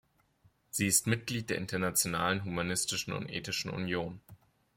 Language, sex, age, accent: German, male, 19-29, Deutschland Deutsch